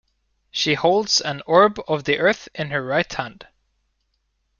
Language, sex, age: English, male, 19-29